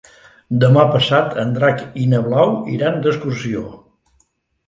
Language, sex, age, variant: Catalan, male, 60-69, Central